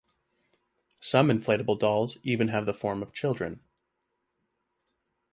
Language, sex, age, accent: English, male, 30-39, United States English